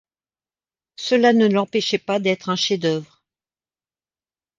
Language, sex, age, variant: French, female, 50-59, Français de métropole